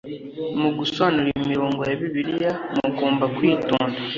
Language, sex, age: Kinyarwanda, male, under 19